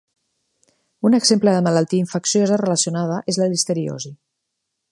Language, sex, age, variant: Catalan, female, 40-49, Central